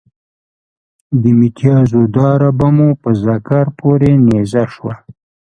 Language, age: Pashto, 70-79